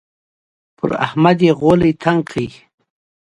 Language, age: Pashto, 40-49